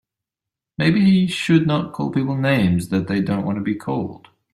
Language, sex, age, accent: English, male, 30-39, Australian English